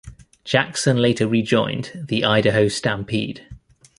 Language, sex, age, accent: English, male, 30-39, England English